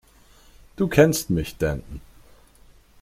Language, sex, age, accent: German, male, 30-39, Deutschland Deutsch